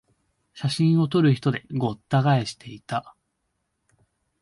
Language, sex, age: Japanese, male, 19-29